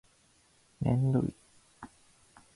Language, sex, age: Japanese, male, 19-29